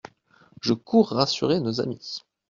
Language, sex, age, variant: French, male, 30-39, Français de métropole